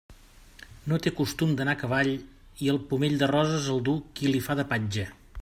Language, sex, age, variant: Catalan, male, 50-59, Central